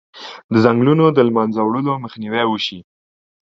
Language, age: Pashto, 30-39